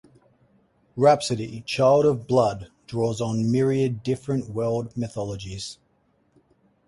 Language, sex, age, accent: English, male, 30-39, Australian English